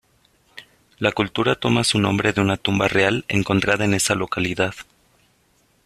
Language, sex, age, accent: Spanish, male, 19-29, México